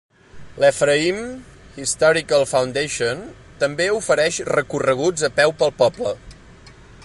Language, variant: Catalan, Central